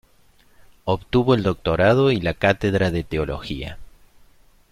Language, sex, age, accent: Spanish, male, 30-39, Rioplatense: Argentina, Uruguay, este de Bolivia, Paraguay